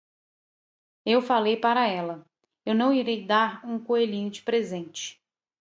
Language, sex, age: Portuguese, female, 30-39